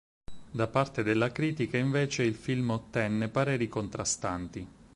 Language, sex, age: Italian, male, 19-29